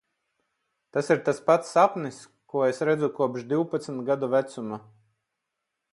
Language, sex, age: Latvian, male, 40-49